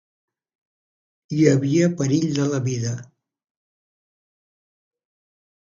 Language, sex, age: Catalan, male, 70-79